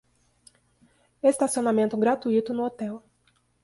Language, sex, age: Portuguese, female, 30-39